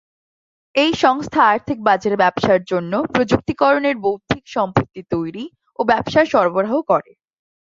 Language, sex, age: Bengali, female, 19-29